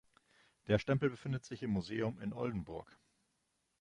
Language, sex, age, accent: German, male, 40-49, Deutschland Deutsch